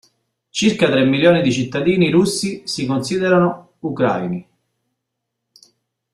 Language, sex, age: Italian, male, 30-39